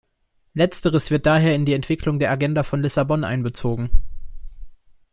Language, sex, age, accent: German, male, 19-29, Deutschland Deutsch